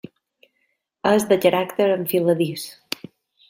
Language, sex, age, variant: Catalan, female, 19-29, Balear